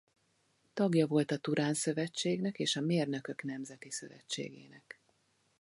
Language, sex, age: Hungarian, female, 40-49